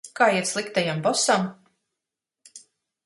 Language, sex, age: Latvian, female, 50-59